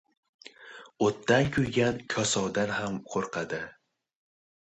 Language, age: Uzbek, 19-29